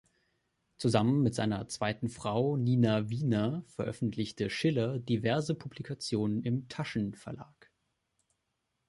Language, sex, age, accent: German, male, 19-29, Deutschland Deutsch